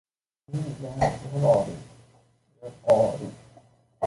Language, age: Hungarian, 19-29